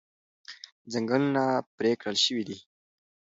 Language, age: Pashto, 19-29